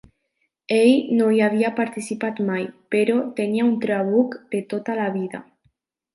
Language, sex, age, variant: Catalan, female, 19-29, Nord-Occidental